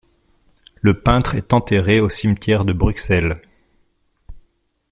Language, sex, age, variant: French, male, 40-49, Français de métropole